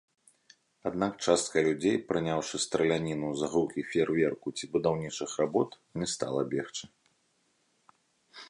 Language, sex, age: Belarusian, male, 30-39